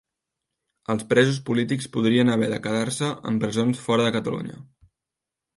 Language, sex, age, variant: Catalan, male, 19-29, Central